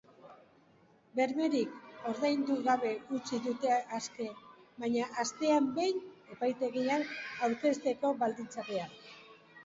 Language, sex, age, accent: Basque, female, 30-39, Mendebalekoa (Araba, Bizkaia, Gipuzkoako mendebaleko herri batzuk)